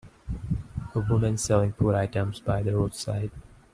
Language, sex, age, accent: English, male, 19-29, India and South Asia (India, Pakistan, Sri Lanka)